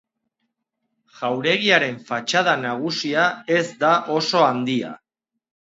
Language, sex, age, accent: Basque, male, 30-39, Mendebalekoa (Araba, Bizkaia, Gipuzkoako mendebaleko herri batzuk)